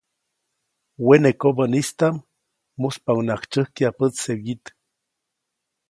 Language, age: Copainalá Zoque, 40-49